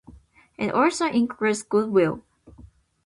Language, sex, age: English, female, 19-29